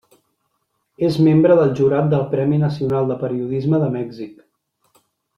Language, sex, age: Catalan, male, 30-39